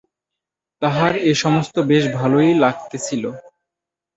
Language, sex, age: Bengali, male, 19-29